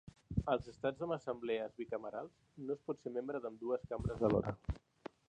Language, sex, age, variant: Catalan, male, 40-49, Central